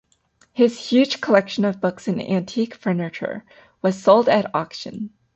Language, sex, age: English, female, 19-29